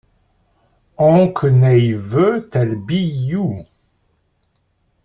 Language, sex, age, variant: French, male, 60-69, Français de métropole